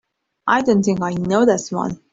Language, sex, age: English, female, 19-29